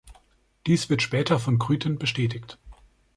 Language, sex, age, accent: German, male, 19-29, Deutschland Deutsch